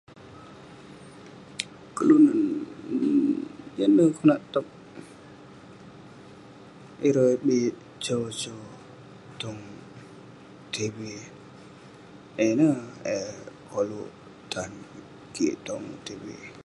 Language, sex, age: Western Penan, male, under 19